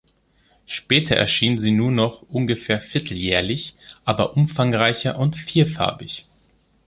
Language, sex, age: German, male, 30-39